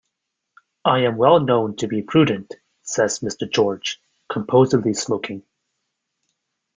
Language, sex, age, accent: English, male, 30-39, Canadian English